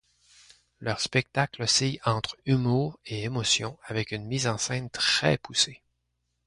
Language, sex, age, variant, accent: French, male, 50-59, Français d'Amérique du Nord, Français du Canada